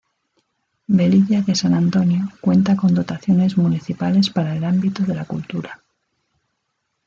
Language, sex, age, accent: Spanish, female, 40-49, España: Norte peninsular (Asturias, Castilla y León, Cantabria, País Vasco, Navarra, Aragón, La Rioja, Guadalajara, Cuenca)